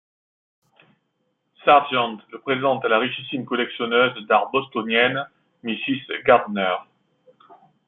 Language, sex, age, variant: French, male, 40-49, Français de métropole